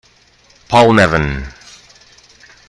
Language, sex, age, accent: English, male, 30-39, Filipino